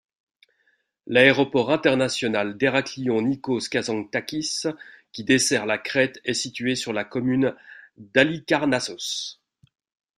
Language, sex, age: French, male, 40-49